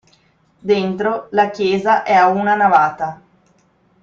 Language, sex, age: Italian, female, 40-49